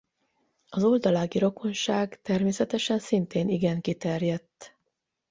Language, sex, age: Hungarian, female, 50-59